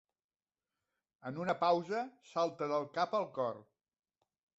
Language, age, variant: Catalan, 50-59, Central